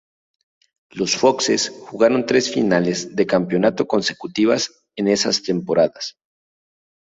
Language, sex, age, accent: Spanish, male, 19-29, México